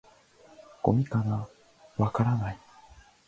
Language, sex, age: Japanese, male, under 19